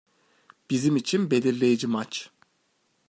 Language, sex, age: Turkish, male, 19-29